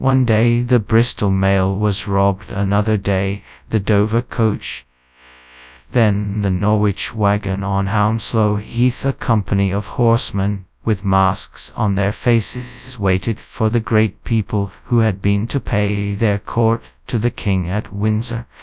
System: TTS, FastPitch